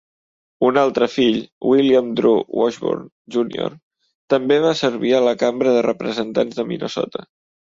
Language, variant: Catalan, Central